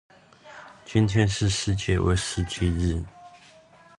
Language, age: Chinese, 30-39